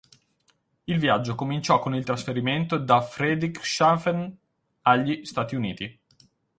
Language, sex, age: Italian, male, 30-39